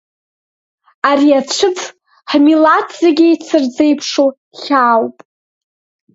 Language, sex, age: Abkhazian, female, under 19